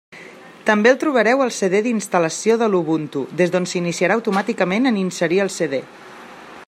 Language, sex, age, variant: Catalan, female, 30-39, Central